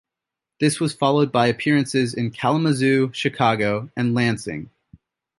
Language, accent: English, United States English